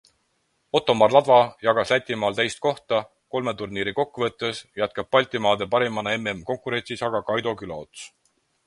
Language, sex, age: Estonian, male, 30-39